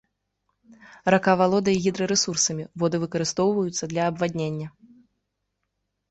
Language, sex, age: Belarusian, female, 19-29